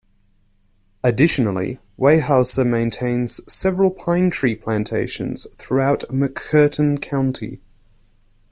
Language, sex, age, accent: English, male, 19-29, Australian English